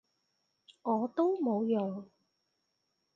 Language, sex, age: Cantonese, female, 30-39